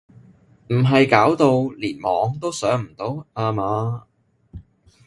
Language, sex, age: Cantonese, male, 19-29